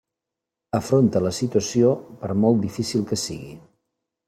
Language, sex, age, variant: Catalan, male, 50-59, Central